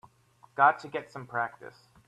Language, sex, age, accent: English, male, 19-29, United States English